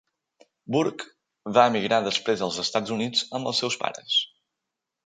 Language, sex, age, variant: Catalan, male, 19-29, Balear